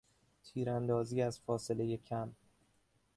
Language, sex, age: Persian, male, 19-29